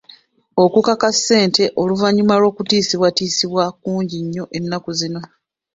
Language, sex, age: Ganda, female, 30-39